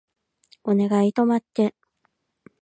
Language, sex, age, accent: Japanese, female, 19-29, 関西